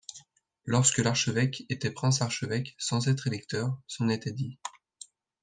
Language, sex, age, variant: French, male, 19-29, Français de métropole